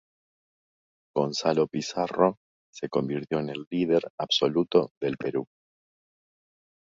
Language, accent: Spanish, Rioplatense: Argentina, Uruguay, este de Bolivia, Paraguay